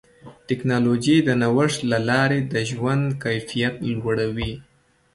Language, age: Pashto, 19-29